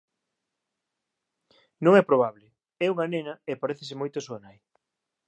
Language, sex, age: Galician, male, 30-39